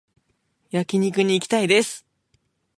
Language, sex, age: Japanese, male, 19-29